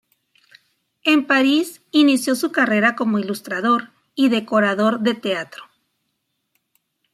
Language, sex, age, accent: Spanish, female, 40-49, México